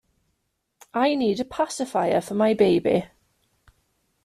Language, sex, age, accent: English, female, 30-39, Welsh English